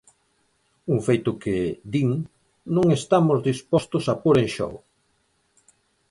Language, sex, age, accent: Galician, male, 50-59, Oriental (común en zona oriental)